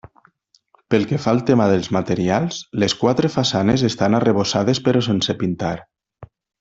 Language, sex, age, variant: Catalan, male, 30-39, Nord-Occidental